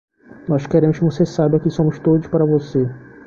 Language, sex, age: Portuguese, male, 30-39